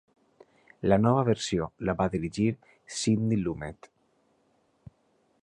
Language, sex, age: Catalan, male, 30-39